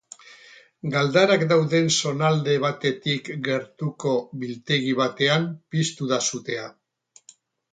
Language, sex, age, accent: Basque, male, 60-69, Erdialdekoa edo Nafarra (Gipuzkoa, Nafarroa)